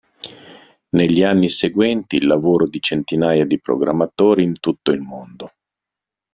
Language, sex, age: Italian, male, 40-49